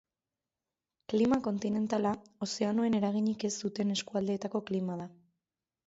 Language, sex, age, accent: Basque, female, 19-29, Mendebalekoa (Araba, Bizkaia, Gipuzkoako mendebaleko herri batzuk)